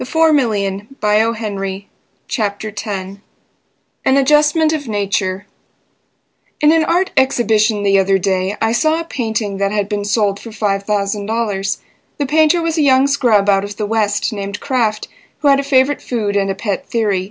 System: none